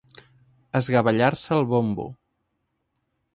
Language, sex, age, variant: Catalan, male, 19-29, Central